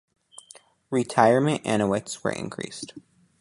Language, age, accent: English, under 19, United States English